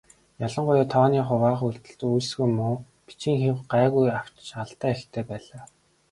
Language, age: Mongolian, 19-29